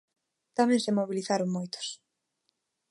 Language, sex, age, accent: Galician, female, 19-29, Neofalante